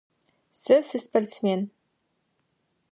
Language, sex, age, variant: Adyghe, female, 19-29, Адыгабзэ (Кирил, пстэумэ зэдыряе)